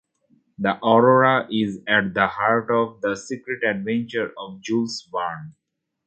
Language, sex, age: English, male, 30-39